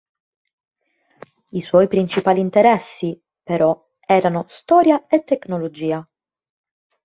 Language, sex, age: Italian, female, 19-29